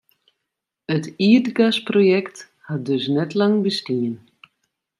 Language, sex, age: Western Frisian, female, 30-39